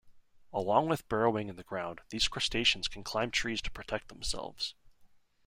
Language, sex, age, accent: English, male, 19-29, United States English